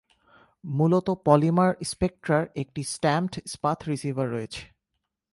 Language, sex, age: Bengali, male, 19-29